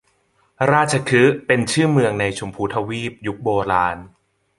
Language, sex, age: Thai, male, 19-29